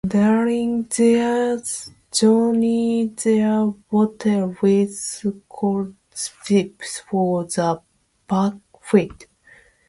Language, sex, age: English, female, 30-39